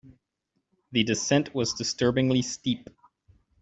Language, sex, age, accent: English, male, 30-39, United States English